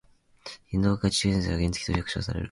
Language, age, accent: Japanese, under 19, 標準語